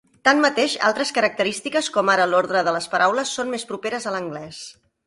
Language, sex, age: Catalan, female, 40-49